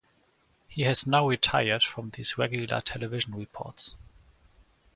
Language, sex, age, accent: English, male, 19-29, England English